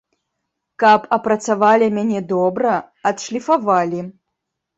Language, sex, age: Belarusian, female, 30-39